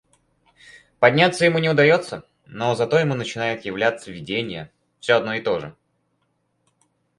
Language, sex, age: Russian, male, under 19